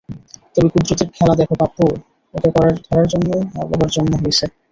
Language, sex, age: Bengali, male, 19-29